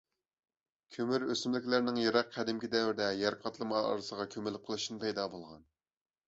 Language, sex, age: Uyghur, male, 19-29